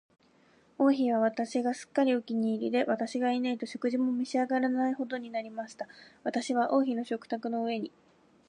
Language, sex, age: Japanese, female, 19-29